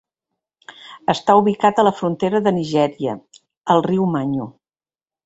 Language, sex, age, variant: Catalan, female, 50-59, Central